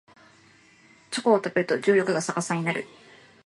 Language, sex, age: Japanese, female, 19-29